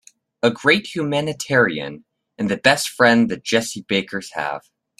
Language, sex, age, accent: English, male, 19-29, United States English